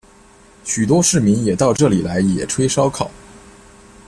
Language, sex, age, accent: Chinese, male, 19-29, 出生地：河南省